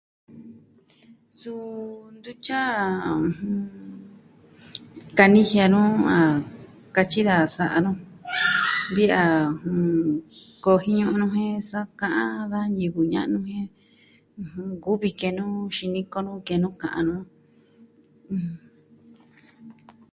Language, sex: Southwestern Tlaxiaco Mixtec, female